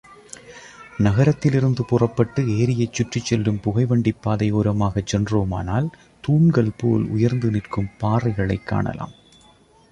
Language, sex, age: Tamil, male, 30-39